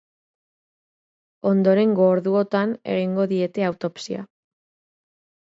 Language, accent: Basque, Erdialdekoa edo Nafarra (Gipuzkoa, Nafarroa)